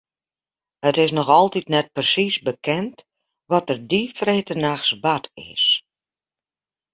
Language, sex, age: Western Frisian, female, 50-59